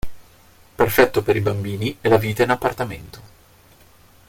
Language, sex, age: Italian, male, 40-49